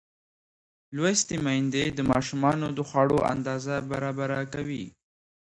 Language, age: Pashto, 19-29